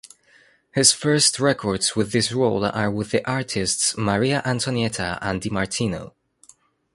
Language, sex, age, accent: English, male, 19-29, United States English